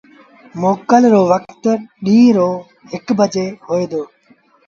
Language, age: Sindhi Bhil, under 19